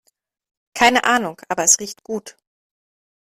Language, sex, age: German, female, 30-39